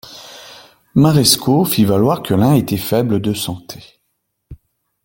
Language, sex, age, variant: French, male, 50-59, Français de métropole